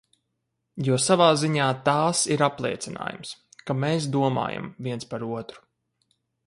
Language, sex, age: Latvian, male, 30-39